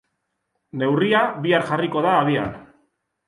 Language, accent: Basque, Mendebalekoa (Araba, Bizkaia, Gipuzkoako mendebaleko herri batzuk)